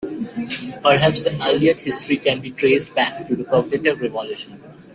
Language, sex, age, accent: English, male, 19-29, United States English